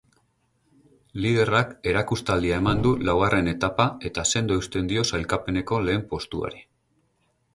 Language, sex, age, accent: Basque, male, 40-49, Mendebalekoa (Araba, Bizkaia, Gipuzkoako mendebaleko herri batzuk)